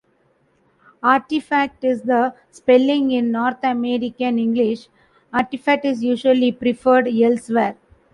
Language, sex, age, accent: English, female, 40-49, India and South Asia (India, Pakistan, Sri Lanka)